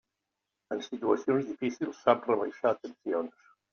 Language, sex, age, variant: Catalan, male, 70-79, Septentrional